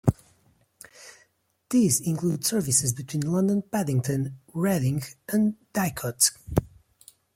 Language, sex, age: English, male, 30-39